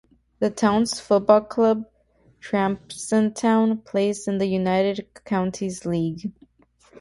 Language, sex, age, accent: English, female, 19-29, United States English